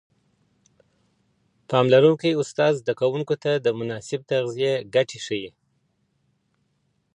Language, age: Pashto, 30-39